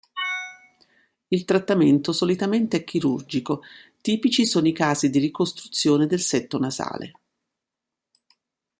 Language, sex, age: Italian, female, 60-69